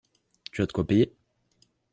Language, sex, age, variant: French, male, 19-29, Français de métropole